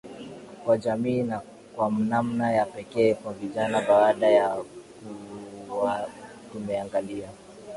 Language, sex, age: Swahili, male, 19-29